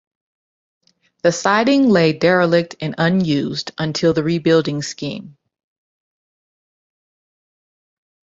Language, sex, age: English, female, 40-49